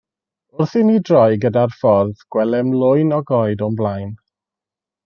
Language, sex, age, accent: Welsh, male, 30-39, Y Deyrnas Unedig Cymraeg